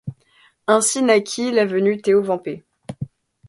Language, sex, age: French, female, under 19